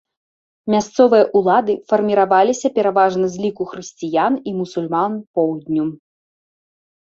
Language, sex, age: Belarusian, female, 19-29